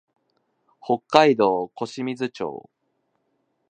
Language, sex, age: Japanese, male, 19-29